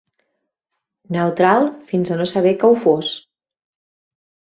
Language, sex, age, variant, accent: Catalan, female, 40-49, Central, Barcelonès